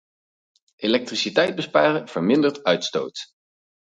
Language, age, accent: Dutch, 30-39, Nederlands Nederlands